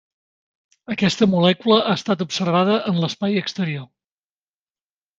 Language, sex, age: Catalan, male, 40-49